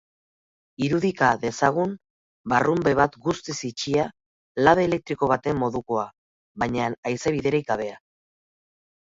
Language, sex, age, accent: Basque, female, 40-49, Erdialdekoa edo Nafarra (Gipuzkoa, Nafarroa)